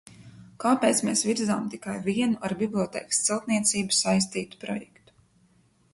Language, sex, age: Latvian, female, 19-29